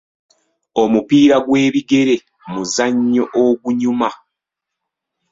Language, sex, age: Ganda, male, 30-39